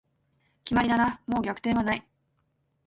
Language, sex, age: Japanese, female, 19-29